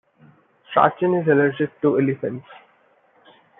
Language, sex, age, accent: English, male, 19-29, India and South Asia (India, Pakistan, Sri Lanka)